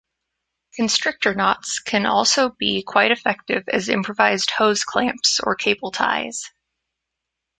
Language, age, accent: English, 19-29, United States English